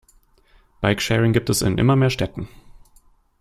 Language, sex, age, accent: German, male, 19-29, Deutschland Deutsch